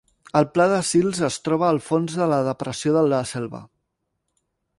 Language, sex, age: Catalan, male, 40-49